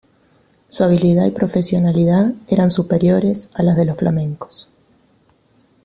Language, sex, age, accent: Spanish, female, 40-49, Rioplatense: Argentina, Uruguay, este de Bolivia, Paraguay